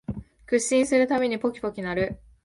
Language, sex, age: Japanese, female, 19-29